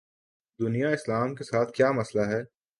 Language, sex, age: Urdu, male, 19-29